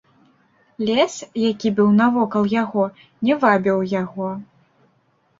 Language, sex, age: Belarusian, female, 19-29